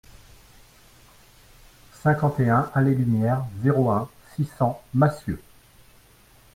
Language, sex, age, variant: French, male, 40-49, Français de métropole